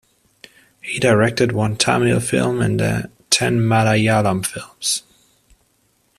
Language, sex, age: English, male, 30-39